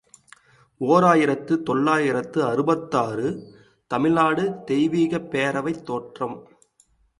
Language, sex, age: Tamil, male, 19-29